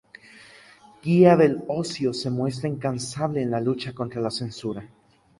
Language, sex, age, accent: Spanish, male, 19-29, México